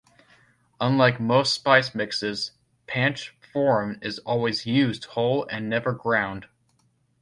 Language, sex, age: English, male, 19-29